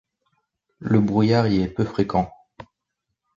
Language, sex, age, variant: French, male, 19-29, Français de métropole